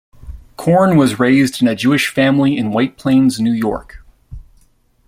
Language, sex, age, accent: English, male, 30-39, Canadian English